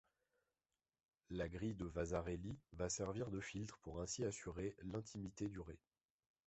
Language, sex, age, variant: French, male, 30-39, Français de métropole